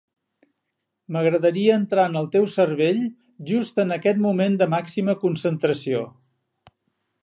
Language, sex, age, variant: Catalan, male, 60-69, Central